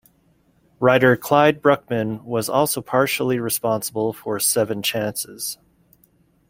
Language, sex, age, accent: English, male, 30-39, United States English